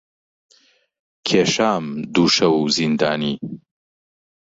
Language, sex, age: Central Kurdish, male, 40-49